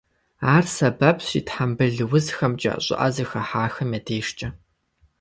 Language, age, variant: Kabardian, 19-29, Адыгэбзэ (Къэбэрдей, Кирил, Урысей)